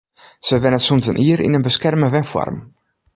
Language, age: Western Frisian, 40-49